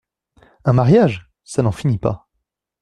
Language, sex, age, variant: French, male, 19-29, Français de métropole